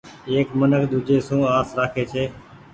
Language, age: Goaria, 19-29